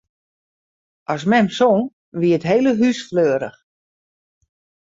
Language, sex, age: Western Frisian, female, 50-59